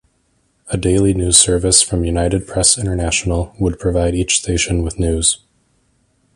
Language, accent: English, United States English